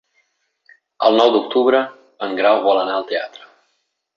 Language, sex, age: Catalan, male, 30-39